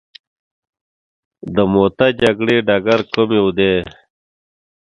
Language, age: Pashto, 30-39